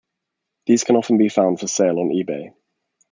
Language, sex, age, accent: English, male, 19-29, England English